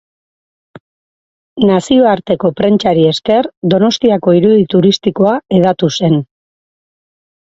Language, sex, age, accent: Basque, female, 30-39, Mendebalekoa (Araba, Bizkaia, Gipuzkoako mendebaleko herri batzuk)